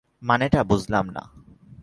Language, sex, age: Bengali, male, 19-29